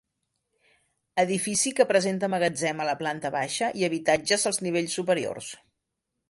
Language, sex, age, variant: Catalan, female, 50-59, Central